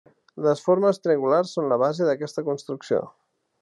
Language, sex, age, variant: Catalan, male, 30-39, Central